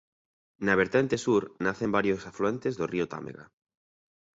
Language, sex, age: Galician, male, 30-39